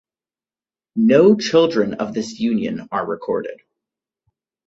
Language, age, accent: English, 19-29, United States English